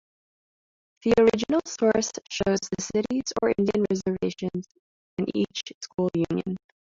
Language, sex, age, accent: English, female, 19-29, United States English